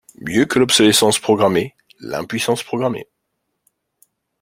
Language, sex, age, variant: French, male, 40-49, Français de métropole